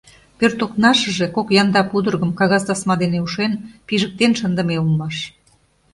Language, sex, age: Mari, female, 50-59